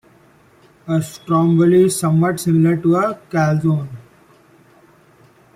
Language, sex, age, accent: English, male, 19-29, India and South Asia (India, Pakistan, Sri Lanka)